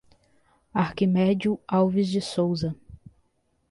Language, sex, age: Portuguese, female, 19-29